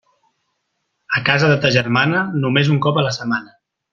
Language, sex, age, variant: Catalan, male, 30-39, Central